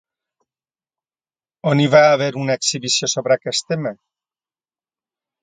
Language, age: Catalan, 60-69